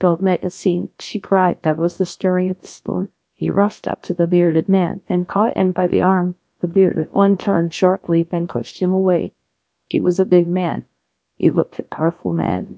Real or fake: fake